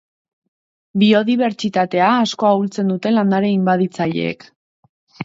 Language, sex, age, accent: Basque, female, 19-29, Erdialdekoa edo Nafarra (Gipuzkoa, Nafarroa)